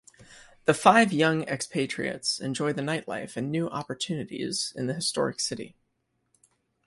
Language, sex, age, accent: English, male, 19-29, United States English